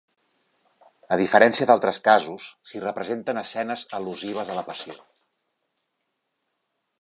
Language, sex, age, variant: Catalan, male, 40-49, Central